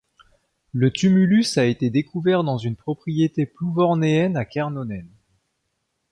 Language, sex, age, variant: French, male, 30-39, Français de métropole